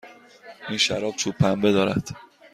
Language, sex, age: Persian, male, 30-39